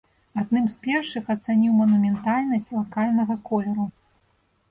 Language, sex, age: Belarusian, female, 30-39